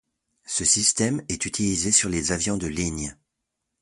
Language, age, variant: French, 30-39, Français de métropole